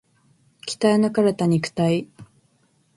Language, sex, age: Japanese, female, 19-29